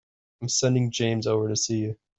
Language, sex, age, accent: English, male, 19-29, United States English